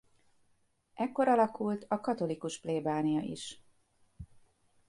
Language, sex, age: Hungarian, female, 50-59